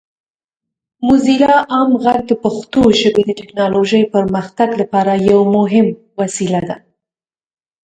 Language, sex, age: Pashto, female, 19-29